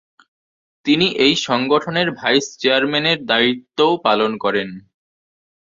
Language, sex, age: Bengali, male, under 19